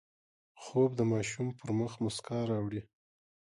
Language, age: Pashto, 40-49